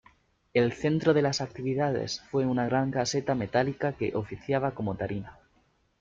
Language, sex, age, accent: Spanish, male, 19-29, España: Sur peninsular (Andalucia, Extremadura, Murcia)